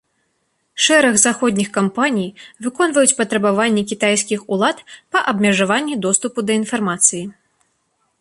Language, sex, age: Belarusian, female, 19-29